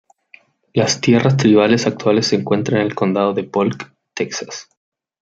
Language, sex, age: Spanish, male, 19-29